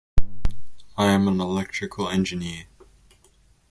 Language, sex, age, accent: English, male, under 19, Australian English